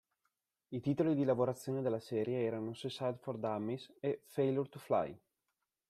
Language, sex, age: Italian, male, 30-39